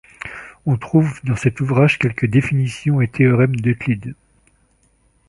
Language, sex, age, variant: French, male, 40-49, Français de métropole